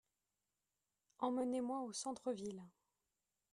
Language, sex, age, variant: French, female, 30-39, Français de métropole